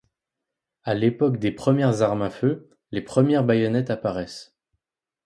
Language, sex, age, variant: French, male, 19-29, Français de métropole